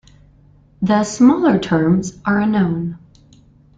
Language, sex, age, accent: English, female, 19-29, United States English